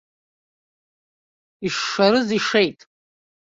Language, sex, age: Abkhazian, female, 30-39